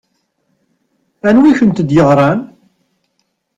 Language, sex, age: Kabyle, male, 50-59